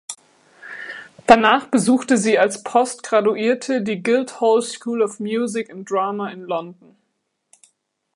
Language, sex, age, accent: German, female, 19-29, Deutschland Deutsch